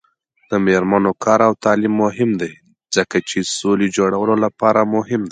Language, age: Pashto, 19-29